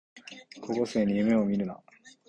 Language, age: Japanese, under 19